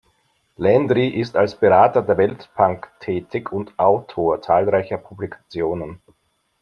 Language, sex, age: German, male, 50-59